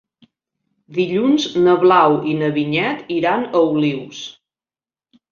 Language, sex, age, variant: Catalan, female, 40-49, Septentrional